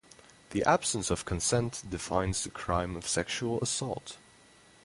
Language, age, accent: English, 19-29, United States English; England English